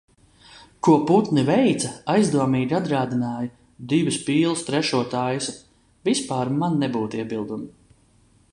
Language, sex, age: Latvian, male, 30-39